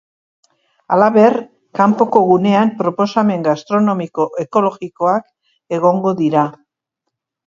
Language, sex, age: Basque, female, 60-69